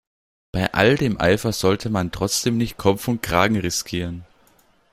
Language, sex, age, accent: German, male, 19-29, Österreichisches Deutsch